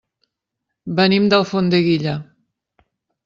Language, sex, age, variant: Catalan, female, 50-59, Central